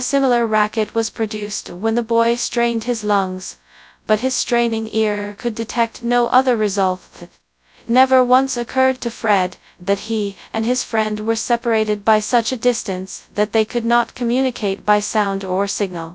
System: TTS, FastPitch